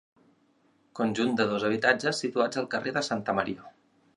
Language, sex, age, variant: Catalan, male, 30-39, Central